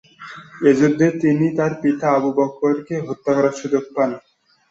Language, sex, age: Bengali, male, 19-29